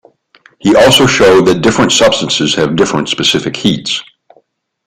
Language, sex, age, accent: English, male, 60-69, United States English